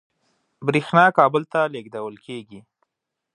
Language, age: Pashto, 19-29